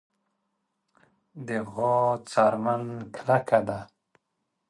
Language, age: Pashto, 50-59